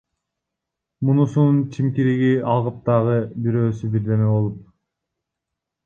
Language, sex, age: Kyrgyz, male, under 19